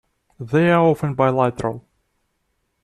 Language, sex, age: English, male, 19-29